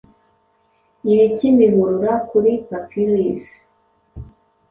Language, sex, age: Kinyarwanda, female, 30-39